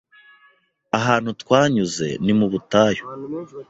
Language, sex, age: Kinyarwanda, male, 19-29